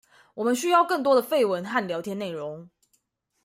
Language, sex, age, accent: Chinese, female, 19-29, 出生地：臺中市